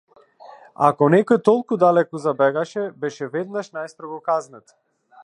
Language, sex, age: Macedonian, female, 19-29